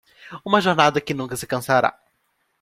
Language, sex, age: Portuguese, male, 19-29